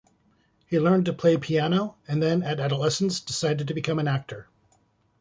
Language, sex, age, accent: English, male, 50-59, United States English